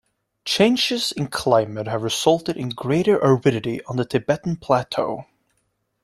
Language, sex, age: English, male, 19-29